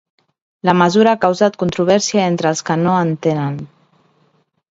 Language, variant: Catalan, Central